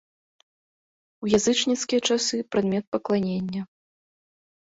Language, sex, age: Belarusian, female, 30-39